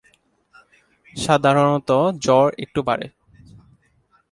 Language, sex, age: Bengali, male, 19-29